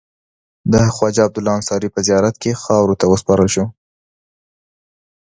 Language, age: Pashto, 19-29